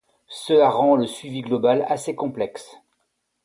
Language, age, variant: French, 60-69, Français de métropole